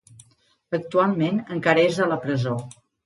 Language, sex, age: Catalan, female, 50-59